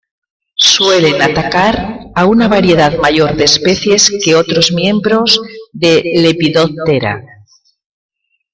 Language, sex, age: Spanish, female, 60-69